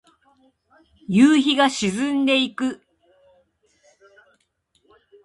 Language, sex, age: Japanese, female, 50-59